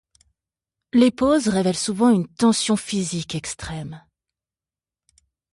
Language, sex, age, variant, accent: French, female, 40-49, Français d'Europe, Français de Suisse